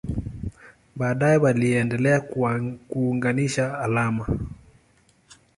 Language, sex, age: Swahili, male, 30-39